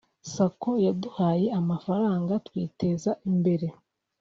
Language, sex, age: Kinyarwanda, female, 19-29